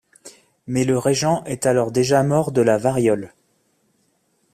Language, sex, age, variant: French, male, 40-49, Français de métropole